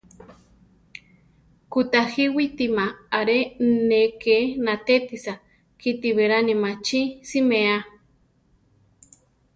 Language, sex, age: Central Tarahumara, female, 30-39